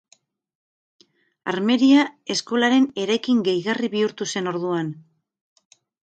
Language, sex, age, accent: Basque, female, 50-59, Mendebalekoa (Araba, Bizkaia, Gipuzkoako mendebaleko herri batzuk)